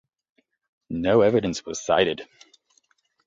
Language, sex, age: English, male, 30-39